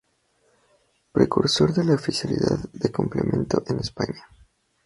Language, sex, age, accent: Spanish, male, 19-29, México